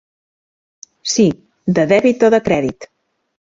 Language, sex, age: Catalan, female, 40-49